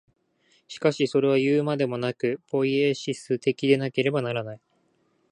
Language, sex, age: Japanese, male, 19-29